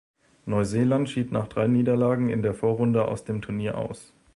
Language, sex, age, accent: German, male, 19-29, Deutschland Deutsch